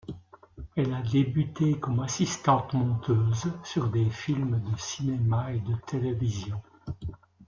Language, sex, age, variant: French, male, 60-69, Français de métropole